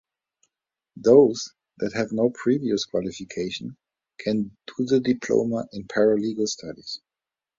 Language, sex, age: English, male, 30-39